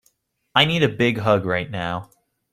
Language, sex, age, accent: English, male, 19-29, United States English